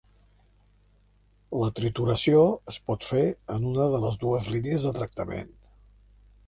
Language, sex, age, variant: Catalan, male, 70-79, Central